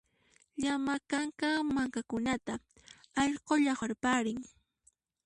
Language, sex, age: Puno Quechua, female, 19-29